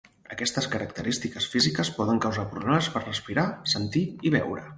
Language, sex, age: Catalan, male, 40-49